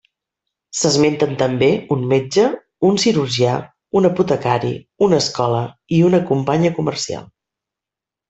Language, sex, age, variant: Catalan, female, 40-49, Central